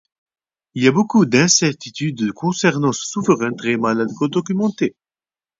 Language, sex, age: French, male, 19-29